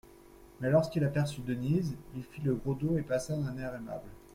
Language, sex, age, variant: French, male, 19-29, Français de métropole